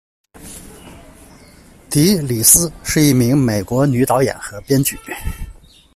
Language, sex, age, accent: Chinese, male, 30-39, 出生地：江苏省